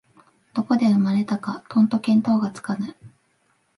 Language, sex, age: Japanese, female, 19-29